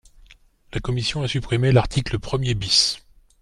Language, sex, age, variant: French, male, 50-59, Français de métropole